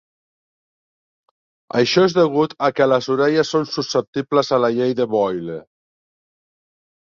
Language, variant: Catalan, Central